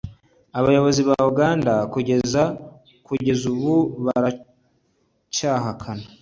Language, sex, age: Kinyarwanda, male, 30-39